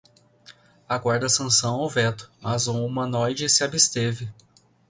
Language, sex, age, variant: Portuguese, male, 19-29, Portuguese (Brasil)